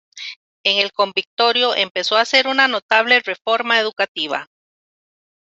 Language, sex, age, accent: Spanish, female, 50-59, América central